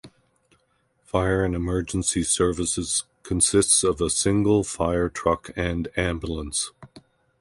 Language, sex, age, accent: English, male, 50-59, Canadian English